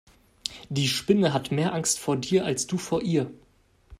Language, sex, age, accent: German, male, 19-29, Deutschland Deutsch